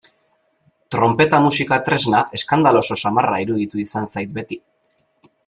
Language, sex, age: Basque, male, 19-29